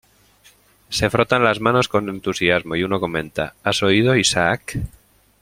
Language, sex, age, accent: Spanish, male, 30-39, España: Norte peninsular (Asturias, Castilla y León, Cantabria, País Vasco, Navarra, Aragón, La Rioja, Guadalajara, Cuenca)